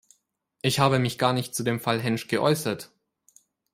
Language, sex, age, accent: German, male, 19-29, Deutschland Deutsch